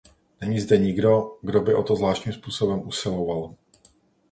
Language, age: Czech, 40-49